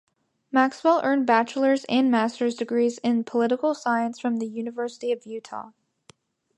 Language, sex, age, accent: English, female, under 19, United States English